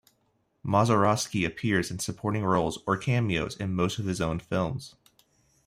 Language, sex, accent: English, male, United States English